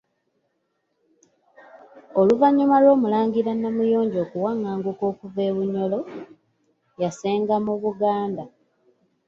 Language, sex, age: Ganda, female, 19-29